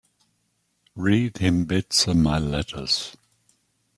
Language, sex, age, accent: English, male, 60-69, Australian English